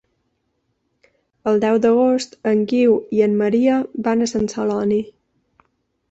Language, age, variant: Catalan, 30-39, Balear